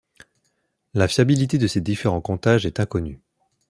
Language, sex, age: French, male, 19-29